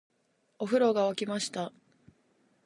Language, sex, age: Japanese, female, 19-29